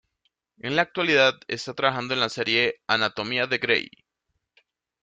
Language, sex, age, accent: Spanish, male, 30-39, Caribe: Cuba, Venezuela, Puerto Rico, República Dominicana, Panamá, Colombia caribeña, México caribeño, Costa del golfo de México